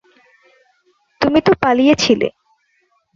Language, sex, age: Bengali, female, 19-29